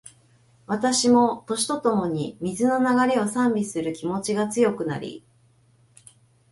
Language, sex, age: Japanese, female, 50-59